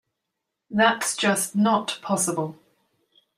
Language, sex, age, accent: English, female, 40-49, England English